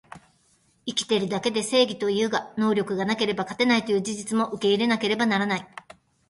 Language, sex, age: Japanese, female, 50-59